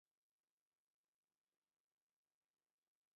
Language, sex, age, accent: Basque, female, 40-49, Mendebalekoa (Araba, Bizkaia, Gipuzkoako mendebaleko herri batzuk)